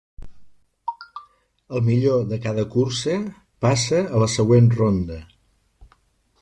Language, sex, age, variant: Catalan, male, 60-69, Central